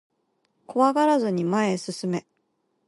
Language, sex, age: Japanese, female, 40-49